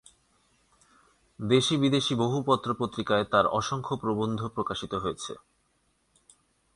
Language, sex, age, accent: Bengali, male, 19-29, Bangladeshi